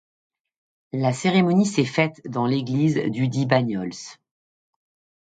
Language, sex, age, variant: French, female, 40-49, Français de métropole